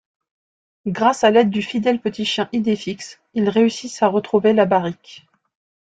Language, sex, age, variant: French, female, 30-39, Français de métropole